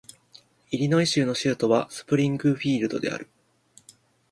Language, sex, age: Japanese, male, 19-29